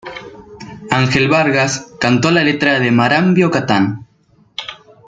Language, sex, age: Spanish, male, under 19